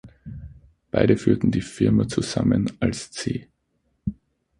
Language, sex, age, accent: German, male, 19-29, Österreichisches Deutsch